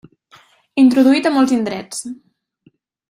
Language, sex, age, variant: Catalan, female, 19-29, Central